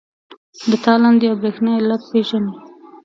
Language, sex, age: Pashto, female, 19-29